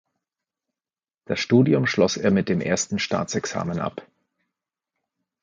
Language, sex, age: German, male, 50-59